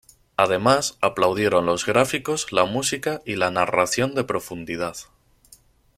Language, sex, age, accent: Spanish, male, 19-29, España: Centro-Sur peninsular (Madrid, Toledo, Castilla-La Mancha)